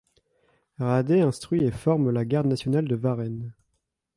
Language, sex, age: French, male, under 19